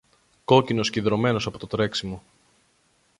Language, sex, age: Greek, male, 30-39